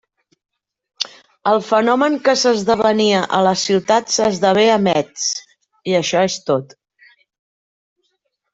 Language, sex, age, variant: Catalan, female, 40-49, Central